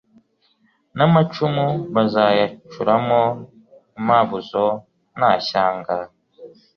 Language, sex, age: Kinyarwanda, male, 19-29